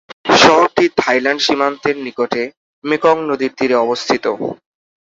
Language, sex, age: Bengali, male, under 19